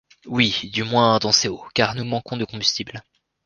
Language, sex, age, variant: French, male, 19-29, Français de métropole